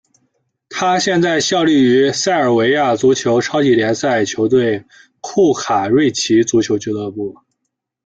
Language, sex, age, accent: Chinese, male, 19-29, 出生地：河南省